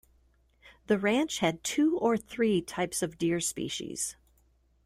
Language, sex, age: English, female, 50-59